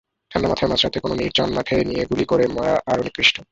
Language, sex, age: Bengali, male, 19-29